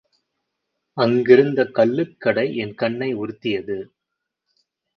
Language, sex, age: Tamil, male, 30-39